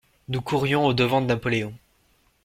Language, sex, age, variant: French, male, 19-29, Français de métropole